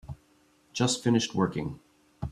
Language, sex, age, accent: English, male, 40-49, United States English